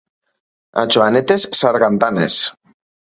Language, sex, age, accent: Catalan, male, 30-39, apitxat